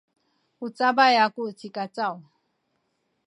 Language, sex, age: Sakizaya, female, 50-59